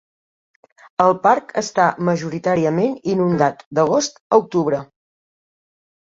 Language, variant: Catalan, Central